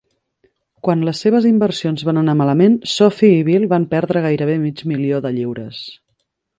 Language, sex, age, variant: Catalan, female, 30-39, Central